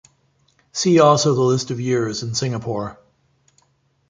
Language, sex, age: English, male, 40-49